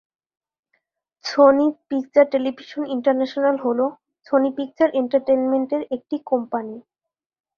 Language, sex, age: Bengali, female, 19-29